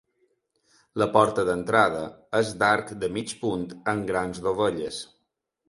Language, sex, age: Catalan, male, 40-49